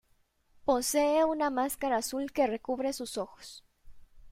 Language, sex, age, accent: Spanish, female, 19-29, México